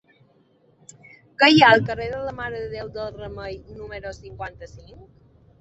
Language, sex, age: Catalan, female, 30-39